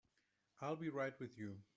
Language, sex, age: English, male, 30-39